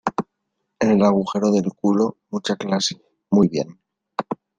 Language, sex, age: Spanish, male, 19-29